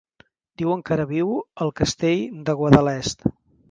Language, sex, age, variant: Catalan, male, 50-59, Central